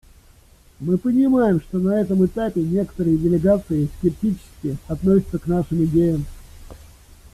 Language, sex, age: Russian, male, 40-49